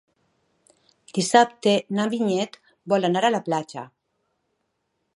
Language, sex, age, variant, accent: Catalan, female, 50-59, Valencià central, valencià